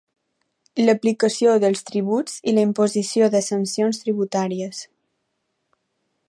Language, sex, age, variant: Catalan, female, 19-29, Balear